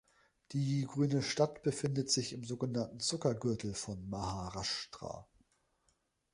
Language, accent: German, Deutschland Deutsch